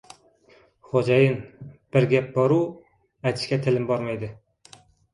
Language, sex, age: Uzbek, male, 30-39